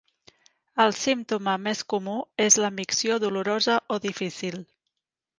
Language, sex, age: Catalan, female, 30-39